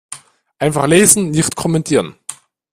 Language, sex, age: German, male, under 19